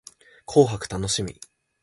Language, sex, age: Japanese, male, 19-29